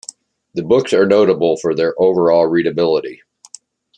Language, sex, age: English, male, 60-69